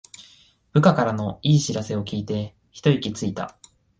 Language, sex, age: Japanese, male, 19-29